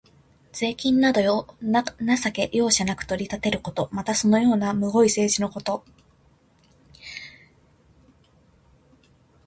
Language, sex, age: Japanese, female, 19-29